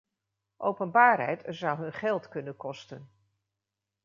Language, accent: Dutch, Nederlands Nederlands